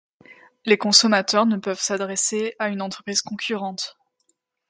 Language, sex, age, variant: French, female, 19-29, Français d'Europe